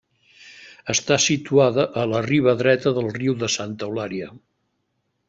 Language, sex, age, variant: Catalan, male, 70-79, Central